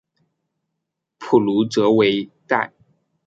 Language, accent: Chinese, 出生地：浙江省